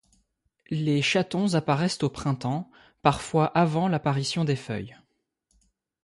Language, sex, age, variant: French, male, 19-29, Français de métropole